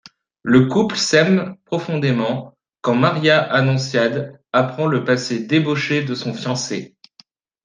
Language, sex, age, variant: French, male, 19-29, Français de métropole